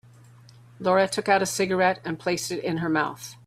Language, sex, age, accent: English, female, 50-59, Canadian English